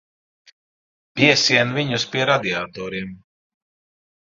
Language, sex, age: Latvian, male, 40-49